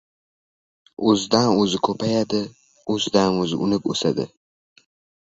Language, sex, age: Uzbek, male, under 19